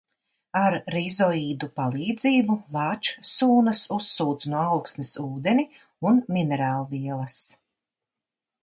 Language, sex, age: Latvian, female, 60-69